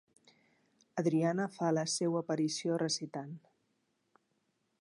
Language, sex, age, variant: Catalan, female, 40-49, Central